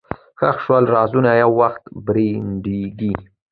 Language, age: Pashto, under 19